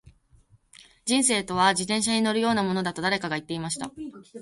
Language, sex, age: Japanese, female, 19-29